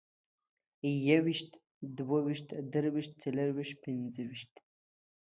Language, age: Pashto, 19-29